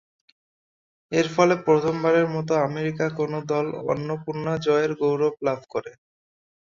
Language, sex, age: Bengali, male, 19-29